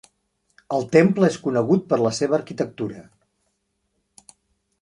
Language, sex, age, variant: Catalan, male, 60-69, Central